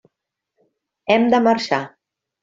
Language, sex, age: Catalan, female, 50-59